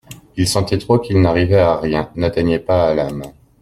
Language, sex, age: French, male, 30-39